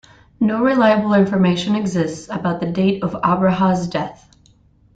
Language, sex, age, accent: English, female, 19-29, United States English